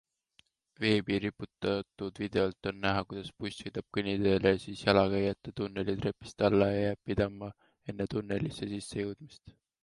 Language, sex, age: Estonian, male, 19-29